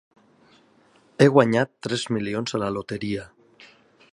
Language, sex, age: Catalan, male, 40-49